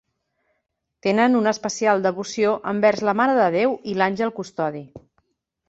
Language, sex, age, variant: Catalan, female, 40-49, Central